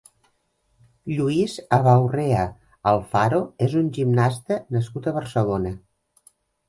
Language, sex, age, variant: Catalan, female, 50-59, Central